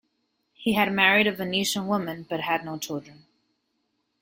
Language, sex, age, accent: English, female, 19-29, United States English